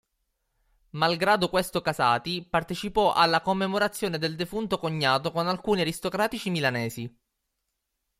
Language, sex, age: Italian, male, 19-29